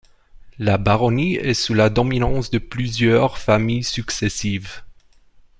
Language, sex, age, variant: French, male, 30-39, Français d'Europe